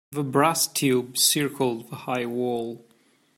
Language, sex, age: English, male, 30-39